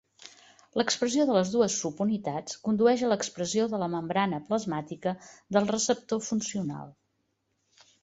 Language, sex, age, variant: Catalan, female, 60-69, Central